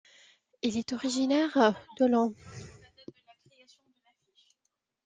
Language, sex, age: French, female, 30-39